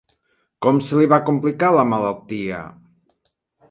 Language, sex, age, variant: Catalan, male, 40-49, Nord-Occidental